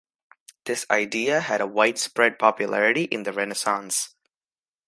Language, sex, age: English, male, under 19